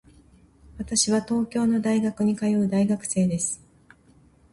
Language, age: Japanese, 50-59